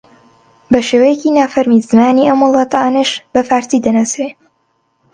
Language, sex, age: Central Kurdish, female, under 19